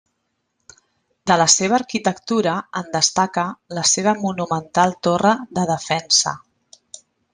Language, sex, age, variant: Catalan, female, 40-49, Central